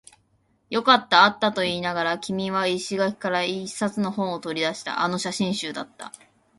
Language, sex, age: Japanese, female, 19-29